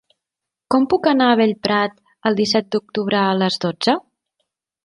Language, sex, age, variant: Catalan, female, 30-39, Central